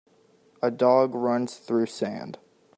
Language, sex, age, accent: English, male, under 19, United States English